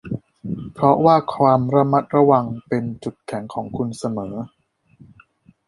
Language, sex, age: Thai, male, 30-39